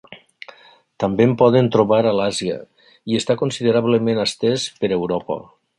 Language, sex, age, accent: Catalan, male, 60-69, valencià